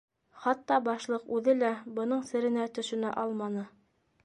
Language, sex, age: Bashkir, female, 30-39